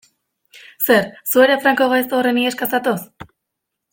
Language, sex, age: Basque, female, 19-29